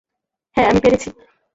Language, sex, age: Bengali, female, under 19